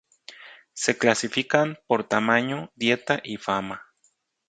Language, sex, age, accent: Spanish, male, 40-49, México